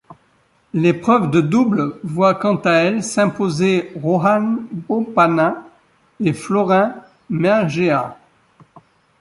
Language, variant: French, Français de métropole